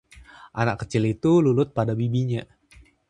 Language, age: Indonesian, 19-29